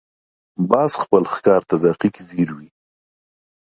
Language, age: Pashto, 19-29